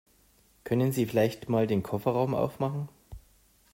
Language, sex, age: German, male, 30-39